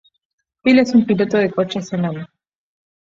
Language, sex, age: Spanish, female, 19-29